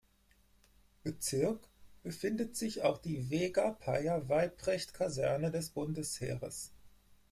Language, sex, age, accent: German, male, 40-49, Deutschland Deutsch